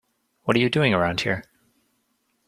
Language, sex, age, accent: English, male, 30-39, United States English